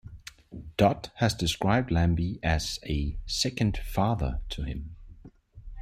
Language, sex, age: English, male, 30-39